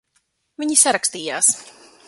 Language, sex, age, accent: Latvian, female, 30-39, Kurzeme